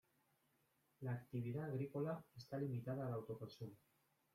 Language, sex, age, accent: Spanish, male, 30-39, España: Centro-Sur peninsular (Madrid, Toledo, Castilla-La Mancha)